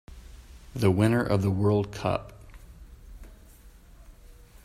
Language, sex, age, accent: English, male, 50-59, United States English